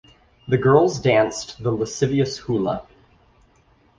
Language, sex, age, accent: English, male, 19-29, United States English